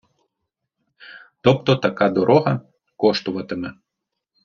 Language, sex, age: Ukrainian, male, 30-39